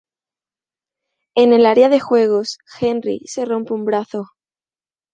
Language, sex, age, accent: Spanish, female, under 19, España: Sur peninsular (Andalucia, Extremadura, Murcia)